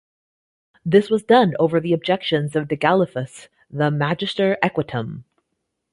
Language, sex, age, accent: English, female, 30-39, Canadian English